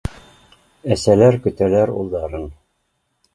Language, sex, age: Bashkir, male, 50-59